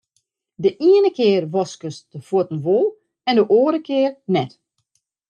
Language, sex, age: Western Frisian, female, 40-49